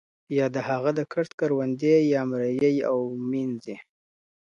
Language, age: Pashto, 19-29